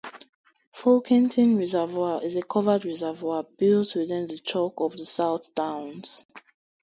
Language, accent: English, Nigerian